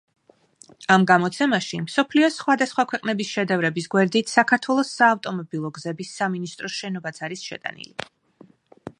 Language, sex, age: Georgian, female, 40-49